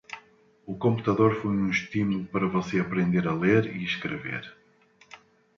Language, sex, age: Portuguese, male, 50-59